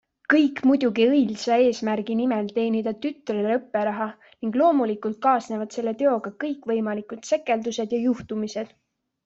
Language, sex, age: Estonian, female, 19-29